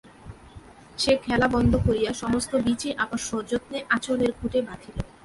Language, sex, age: Bengali, female, 19-29